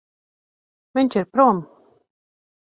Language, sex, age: Latvian, female, 30-39